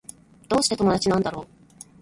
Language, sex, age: Japanese, female, 30-39